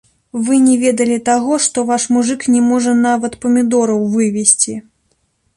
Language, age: Belarusian, 19-29